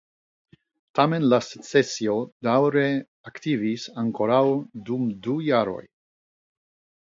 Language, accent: Esperanto, Internacia